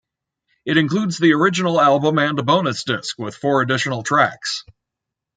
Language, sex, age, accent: English, male, 30-39, United States English